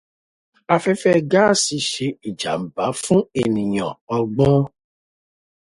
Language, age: Yoruba, 50-59